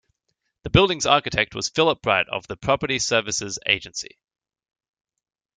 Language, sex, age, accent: English, male, 19-29, Australian English